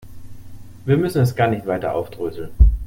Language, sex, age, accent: German, male, 40-49, Deutschland Deutsch